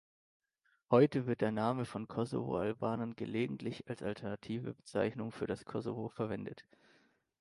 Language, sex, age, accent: German, male, 19-29, Deutschland Deutsch